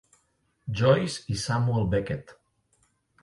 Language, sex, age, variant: Catalan, male, 30-39, Central